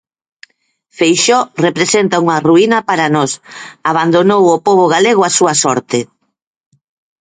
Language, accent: Galician, Normativo (estándar)